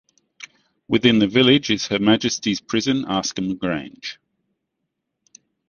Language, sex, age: English, male, 40-49